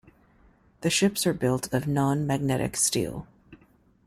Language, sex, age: English, female, 30-39